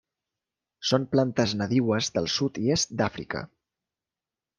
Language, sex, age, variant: Catalan, male, 30-39, Central